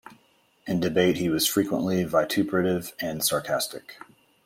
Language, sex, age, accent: English, male, 40-49, United States English